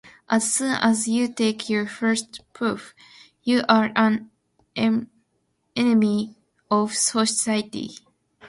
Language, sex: English, female